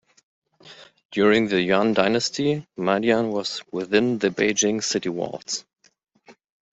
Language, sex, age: English, male, 30-39